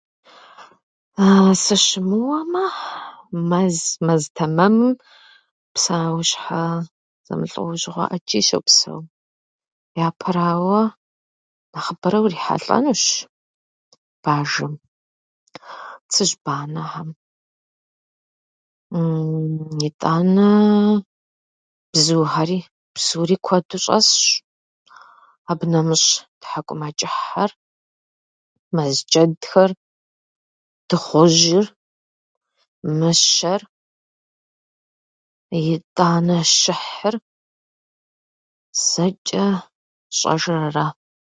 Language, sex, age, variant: Kabardian, female, 30-39, Адыгэбзэ (Къэбэрдей, Кирил, псоми зэдай)